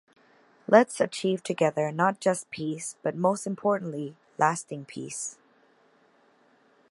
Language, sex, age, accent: English, female, 30-39, United States English